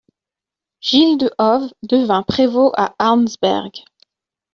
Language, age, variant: French, 19-29, Français de métropole